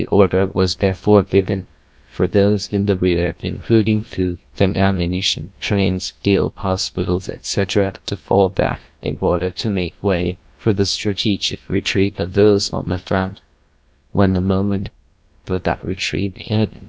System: TTS, GlowTTS